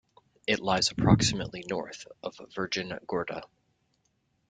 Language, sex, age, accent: English, male, 30-39, United States English